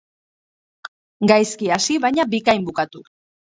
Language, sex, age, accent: Basque, female, 30-39, Mendebalekoa (Araba, Bizkaia, Gipuzkoako mendebaleko herri batzuk)